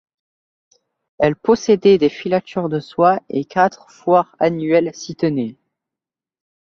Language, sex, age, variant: French, male, under 19, Français de métropole